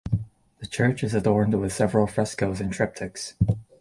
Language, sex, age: English, male, 19-29